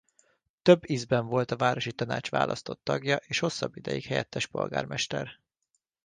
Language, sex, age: Hungarian, male, 30-39